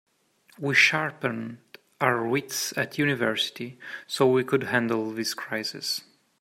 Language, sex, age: English, male, 30-39